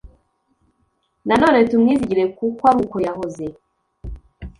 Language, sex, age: Kinyarwanda, female, 19-29